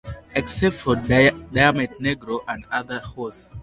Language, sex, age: English, male, 19-29